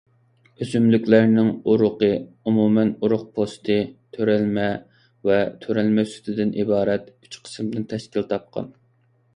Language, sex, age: Uyghur, male, 19-29